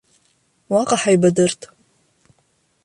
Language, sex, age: Abkhazian, female, 30-39